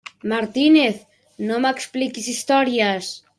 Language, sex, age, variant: Catalan, male, under 19, Central